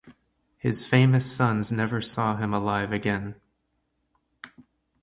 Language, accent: English, United States English